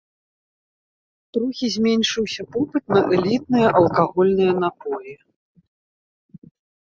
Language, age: Belarusian, 40-49